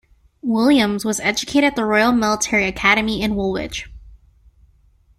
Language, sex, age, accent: English, female, 19-29, United States English